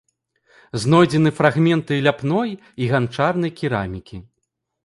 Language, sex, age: Belarusian, male, 30-39